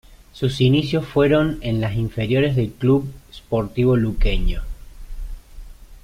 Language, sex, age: Spanish, male, 30-39